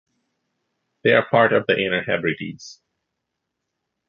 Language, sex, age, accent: English, male, 30-39, United States English